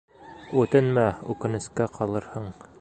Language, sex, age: Bashkir, male, 30-39